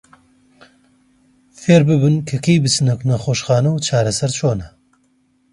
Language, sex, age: Central Kurdish, male, 30-39